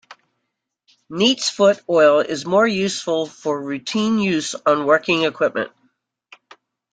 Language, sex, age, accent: English, female, 60-69, United States English